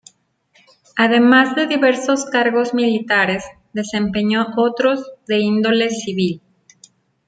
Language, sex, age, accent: Spanish, female, 40-49, México